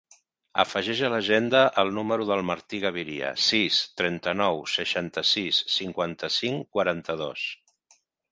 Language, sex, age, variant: Catalan, male, 50-59, Central